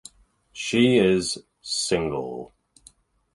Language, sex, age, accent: English, male, 30-39, England English